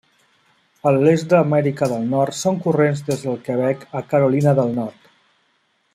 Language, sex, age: Catalan, male, 40-49